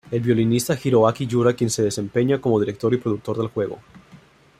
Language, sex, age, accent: Spanish, male, 19-29, México